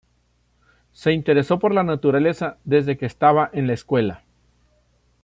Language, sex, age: Spanish, male, 40-49